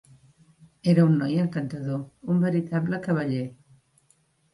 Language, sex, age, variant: Catalan, female, 60-69, Central